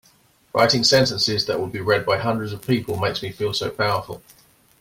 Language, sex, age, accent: English, male, 40-49, England English